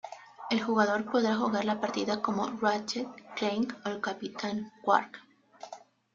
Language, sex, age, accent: Spanish, female, 19-29, México